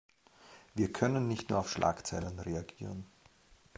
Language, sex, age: German, male, 40-49